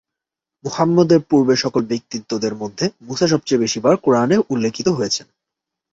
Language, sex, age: Bengali, male, 19-29